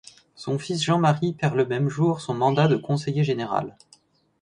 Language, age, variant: French, 19-29, Français de métropole